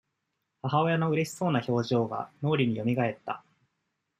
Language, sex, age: Japanese, male, 19-29